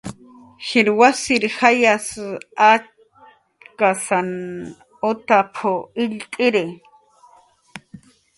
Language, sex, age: Jaqaru, female, 40-49